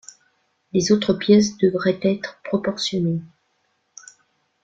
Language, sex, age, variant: French, female, 40-49, Français de métropole